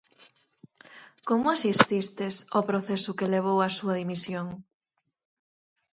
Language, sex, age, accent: Galician, female, 30-39, Normativo (estándar)